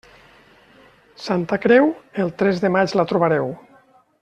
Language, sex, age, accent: Catalan, male, 50-59, valencià